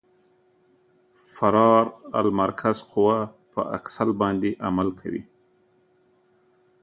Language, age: Pashto, 50-59